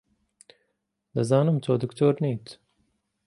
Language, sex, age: Central Kurdish, male, 19-29